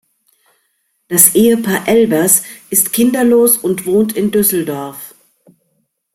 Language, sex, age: German, female, 50-59